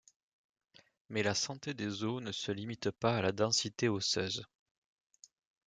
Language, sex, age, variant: French, male, 40-49, Français de métropole